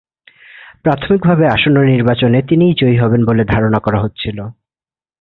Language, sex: Bengali, male